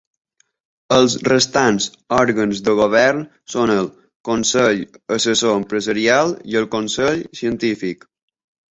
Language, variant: Catalan, Balear